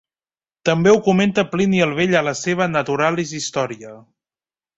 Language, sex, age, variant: Catalan, male, 30-39, Central